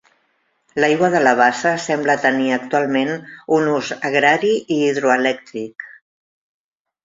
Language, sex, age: Catalan, female, 60-69